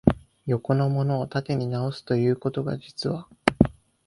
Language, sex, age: Japanese, male, 19-29